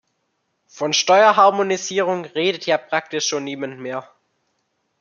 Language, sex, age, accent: German, male, under 19, Deutschland Deutsch